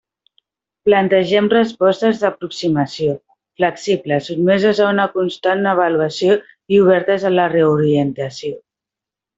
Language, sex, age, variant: Catalan, female, 30-39, Central